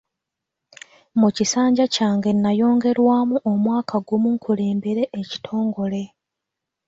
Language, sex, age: Ganda, female, 19-29